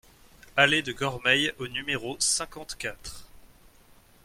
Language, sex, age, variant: French, male, 19-29, Français de métropole